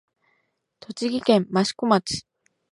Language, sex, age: Japanese, female, 19-29